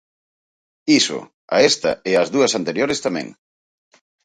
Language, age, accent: Galician, 40-49, Central (gheada)